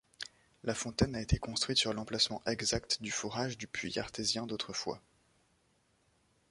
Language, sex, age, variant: French, male, 19-29, Français de métropole